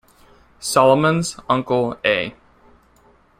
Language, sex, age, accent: English, male, 19-29, United States English